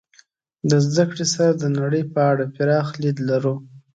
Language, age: Pashto, 19-29